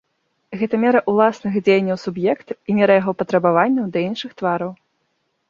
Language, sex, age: Belarusian, female, 19-29